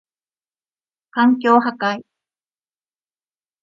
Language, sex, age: Japanese, female, 40-49